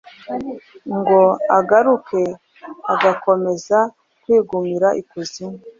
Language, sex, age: Kinyarwanda, female, 30-39